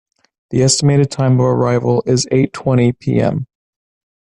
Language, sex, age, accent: English, male, 19-29, United States English